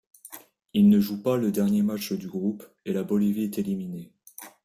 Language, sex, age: French, male, 19-29